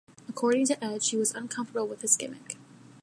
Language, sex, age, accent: English, female, 19-29, United States English